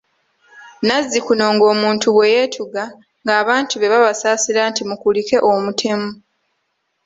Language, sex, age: Ganda, female, 19-29